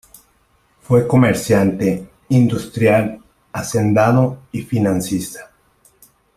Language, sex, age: Spanish, male, 30-39